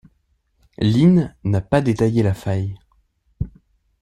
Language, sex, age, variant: French, male, 19-29, Français de métropole